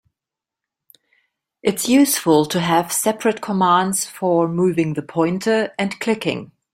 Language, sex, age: English, female, 40-49